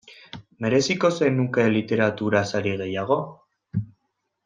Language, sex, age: Basque, male, 19-29